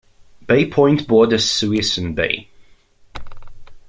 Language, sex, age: English, male, 19-29